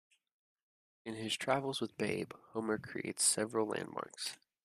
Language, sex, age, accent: English, male, 19-29, United States English